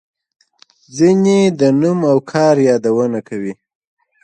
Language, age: Pashto, 30-39